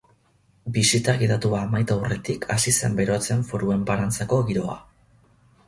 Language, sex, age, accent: Basque, male, 19-29, Mendebalekoa (Araba, Bizkaia, Gipuzkoako mendebaleko herri batzuk)